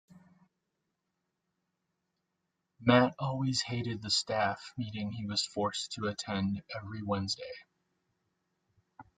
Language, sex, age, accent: English, male, 30-39, United States English